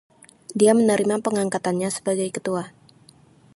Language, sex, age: Indonesian, female, 19-29